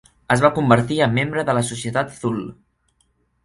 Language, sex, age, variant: Catalan, male, under 19, Central